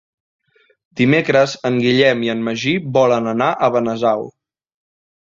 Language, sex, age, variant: Catalan, male, 19-29, Central